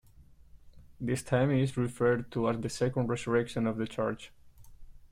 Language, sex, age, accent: English, male, 19-29, United States English